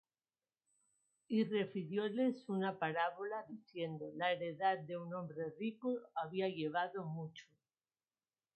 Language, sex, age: Spanish, female, 50-59